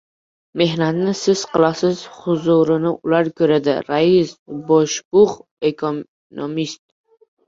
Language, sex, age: Uzbek, male, under 19